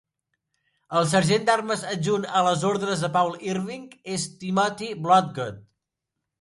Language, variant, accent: Catalan, Central, central